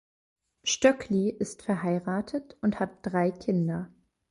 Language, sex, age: German, female, 19-29